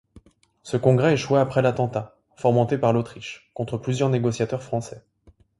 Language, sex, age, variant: French, male, 19-29, Français de métropole